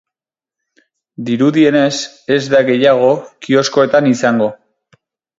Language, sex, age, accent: Basque, male, 30-39, Erdialdekoa edo Nafarra (Gipuzkoa, Nafarroa)